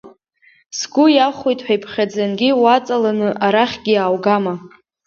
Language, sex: Abkhazian, female